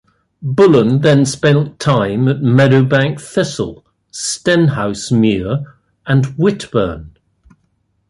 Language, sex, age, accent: English, male, 60-69, England English